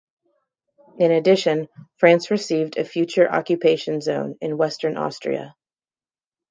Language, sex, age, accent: English, female, 30-39, United States English